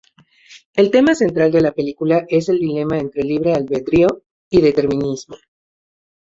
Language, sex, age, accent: Spanish, male, 19-29, México